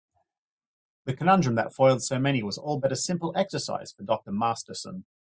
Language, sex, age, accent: English, male, 30-39, Australian English